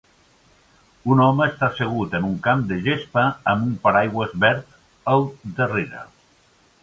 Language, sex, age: Catalan, male, 60-69